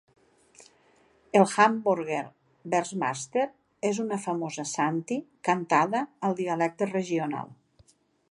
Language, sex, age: Catalan, female, 60-69